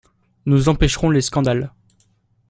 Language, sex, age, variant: French, male, under 19, Français de métropole